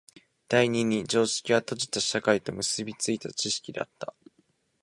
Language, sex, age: Japanese, male, 19-29